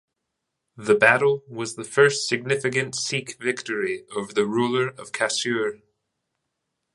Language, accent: English, United States English